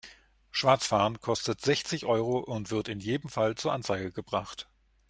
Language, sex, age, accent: German, male, 40-49, Deutschland Deutsch